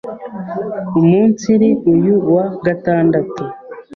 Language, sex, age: Kinyarwanda, male, 30-39